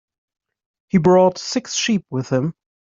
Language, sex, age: English, male, 40-49